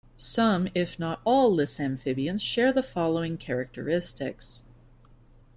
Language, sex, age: English, female, 19-29